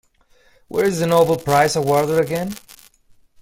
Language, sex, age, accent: English, male, 19-29, United States English